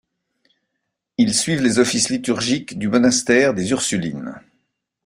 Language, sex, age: French, male, 60-69